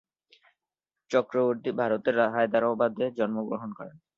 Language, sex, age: Bengali, male, 19-29